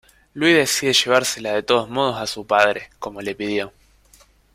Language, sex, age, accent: Spanish, male, 19-29, Rioplatense: Argentina, Uruguay, este de Bolivia, Paraguay